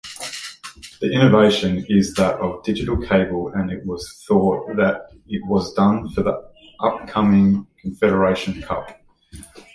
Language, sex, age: English, male, 30-39